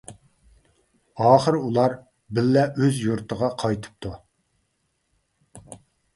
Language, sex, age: Uyghur, male, 40-49